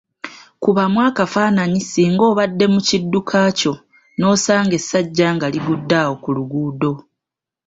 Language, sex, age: Ganda, female, 19-29